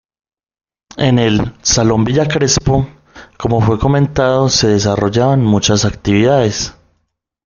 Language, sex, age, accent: Spanish, male, 19-29, Caribe: Cuba, Venezuela, Puerto Rico, República Dominicana, Panamá, Colombia caribeña, México caribeño, Costa del golfo de México